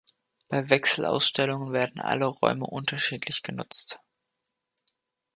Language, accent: German, Deutschland Deutsch